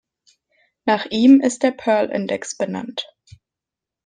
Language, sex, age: German, female, 19-29